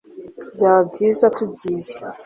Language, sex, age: Kinyarwanda, male, 40-49